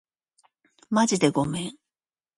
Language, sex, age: Japanese, female, 40-49